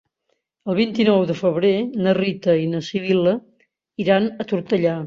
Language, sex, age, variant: Catalan, female, 70-79, Central